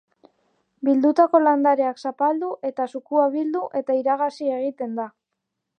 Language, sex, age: Basque, female, 19-29